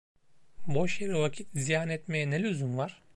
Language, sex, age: Turkish, male, 30-39